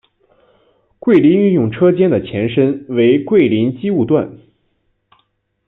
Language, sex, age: Chinese, male, 19-29